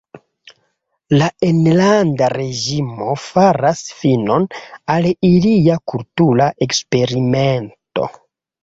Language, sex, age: Esperanto, male, 30-39